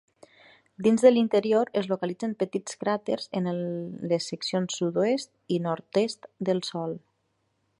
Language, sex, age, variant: Catalan, female, 30-39, Nord-Occidental